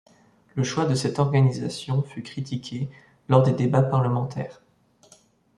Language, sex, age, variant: French, male, 19-29, Français de métropole